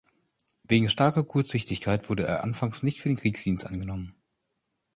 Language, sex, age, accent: German, male, 30-39, Deutschland Deutsch